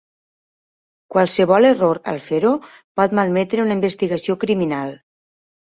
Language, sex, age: Catalan, female, 40-49